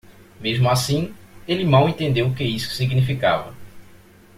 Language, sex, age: Portuguese, male, 19-29